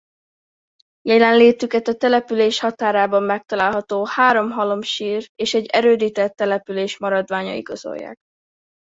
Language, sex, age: Hungarian, female, under 19